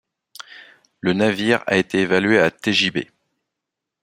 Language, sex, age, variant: French, male, 40-49, Français de métropole